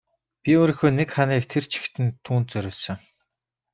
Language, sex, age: Mongolian, male, 19-29